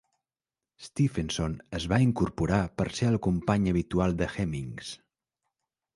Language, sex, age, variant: Catalan, male, 40-49, Central